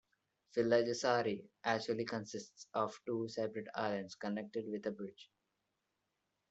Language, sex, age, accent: English, male, 19-29, India and South Asia (India, Pakistan, Sri Lanka)